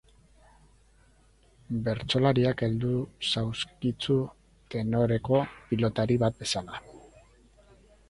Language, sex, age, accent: Basque, male, 50-59, Erdialdekoa edo Nafarra (Gipuzkoa, Nafarroa)